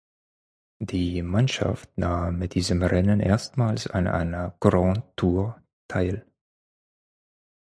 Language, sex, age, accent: German, male, 30-39, Deutschland Deutsch